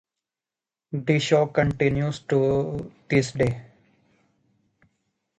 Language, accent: English, England English